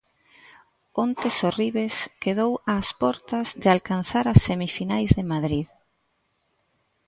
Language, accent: Galician, Central (gheada)